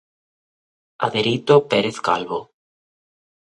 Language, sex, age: Galician, male, 30-39